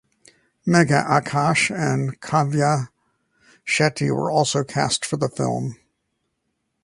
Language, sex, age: English, male, 60-69